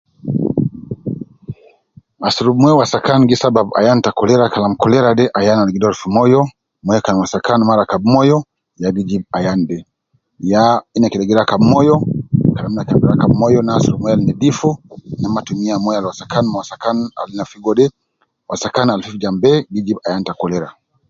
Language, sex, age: Nubi, male, 50-59